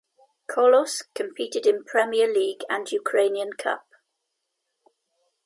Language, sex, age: English, female, 70-79